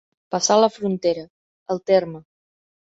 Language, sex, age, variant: Catalan, female, 30-39, Central